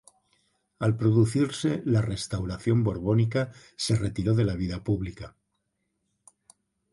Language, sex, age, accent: Spanish, male, 50-59, España: Norte peninsular (Asturias, Castilla y León, Cantabria, País Vasco, Navarra, Aragón, La Rioja, Guadalajara, Cuenca)